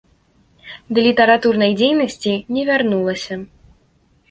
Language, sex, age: Belarusian, female, under 19